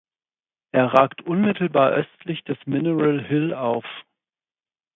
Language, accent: German, Deutschland Deutsch